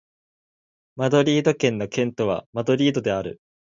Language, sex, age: Japanese, male, 19-29